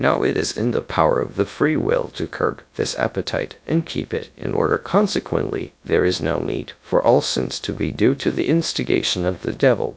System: TTS, GradTTS